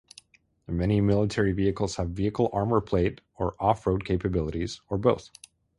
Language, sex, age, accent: English, male, 30-39, United States English